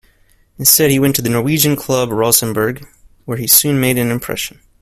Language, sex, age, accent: English, male, 19-29, United States English